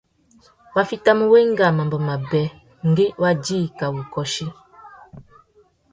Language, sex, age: Tuki, female, 30-39